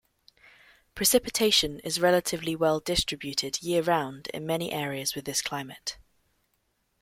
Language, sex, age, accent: English, female, 19-29, England English